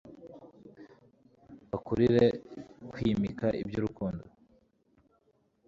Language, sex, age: Kinyarwanda, male, 19-29